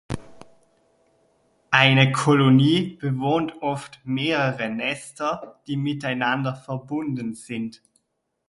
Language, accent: German, Deutschland Deutsch